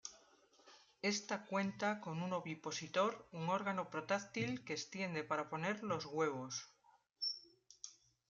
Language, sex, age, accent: Spanish, female, 50-59, España: Norte peninsular (Asturias, Castilla y León, Cantabria, País Vasco, Navarra, Aragón, La Rioja, Guadalajara, Cuenca)